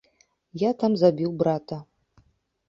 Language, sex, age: Belarusian, female, 30-39